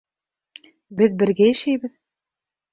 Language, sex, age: Bashkir, female, 19-29